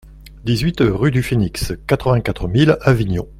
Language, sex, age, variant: French, male, 60-69, Français de métropole